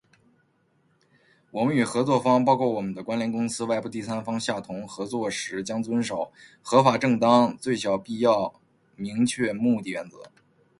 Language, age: Chinese, 30-39